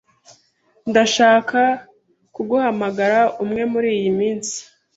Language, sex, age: Kinyarwanda, female, 19-29